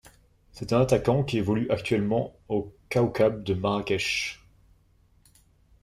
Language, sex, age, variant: French, male, 19-29, Français de métropole